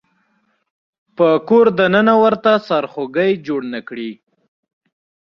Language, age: Pashto, 19-29